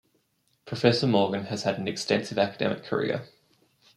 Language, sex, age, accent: English, male, 19-29, Australian English